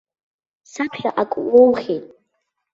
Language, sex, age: Abkhazian, female, under 19